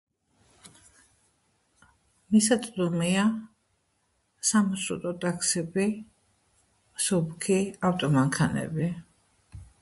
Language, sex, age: Georgian, female, 60-69